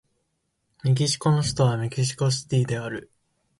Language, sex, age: Japanese, male, 19-29